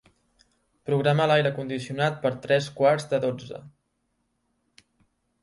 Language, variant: Catalan, Central